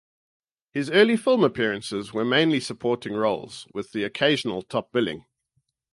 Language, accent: English, Southern African (South Africa, Zimbabwe, Namibia)